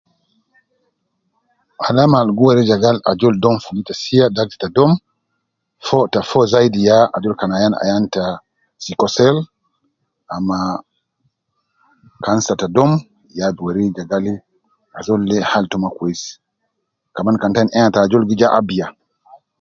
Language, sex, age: Nubi, male, 50-59